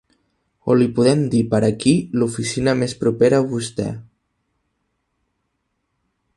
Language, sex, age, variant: Catalan, male, 19-29, Central